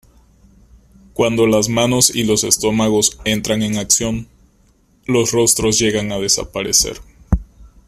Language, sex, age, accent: Spanish, male, 19-29, México